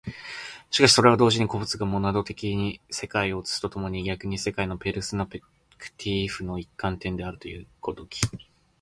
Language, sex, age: Japanese, male, 19-29